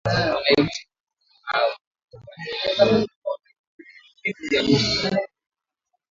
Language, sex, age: Swahili, male, 19-29